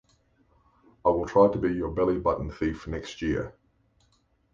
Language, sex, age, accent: English, male, 50-59, Australian English